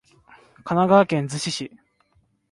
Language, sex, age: Japanese, male, under 19